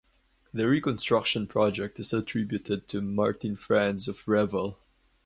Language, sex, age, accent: English, male, 19-29, Filipino